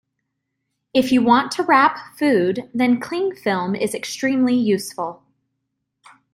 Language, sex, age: English, female, 30-39